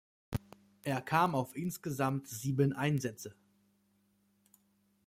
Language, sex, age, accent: German, male, 19-29, Deutschland Deutsch